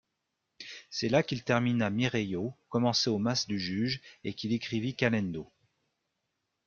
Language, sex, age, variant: French, male, 40-49, Français de métropole